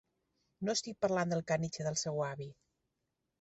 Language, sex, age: Catalan, female, 50-59